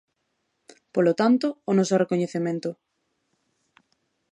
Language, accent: Galician, Normativo (estándar)